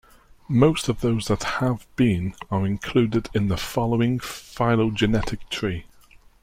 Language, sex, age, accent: English, male, 30-39, England English